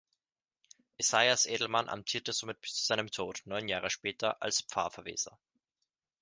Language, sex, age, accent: German, male, 19-29, Österreichisches Deutsch